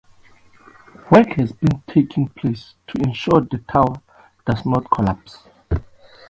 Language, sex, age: English, male, 19-29